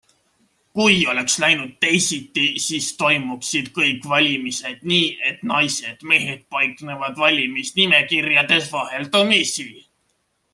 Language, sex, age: Estonian, male, 19-29